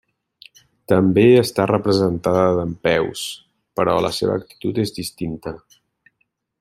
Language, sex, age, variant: Catalan, male, 40-49, Central